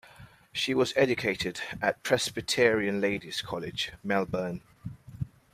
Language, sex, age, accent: English, male, 30-39, England English